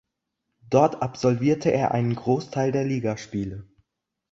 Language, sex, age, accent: German, male, under 19, Deutschland Deutsch